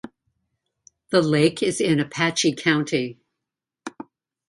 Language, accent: English, United States English